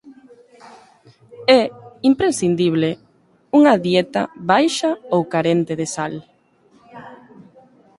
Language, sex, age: Galician, female, 19-29